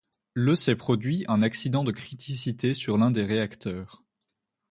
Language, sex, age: French, female, 19-29